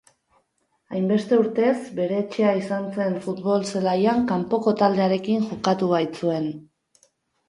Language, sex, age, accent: Basque, female, 19-29, Erdialdekoa edo Nafarra (Gipuzkoa, Nafarroa)